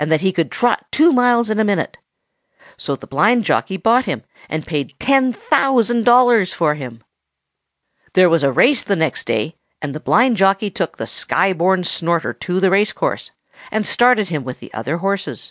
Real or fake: real